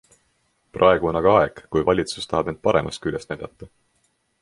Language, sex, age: Estonian, male, 19-29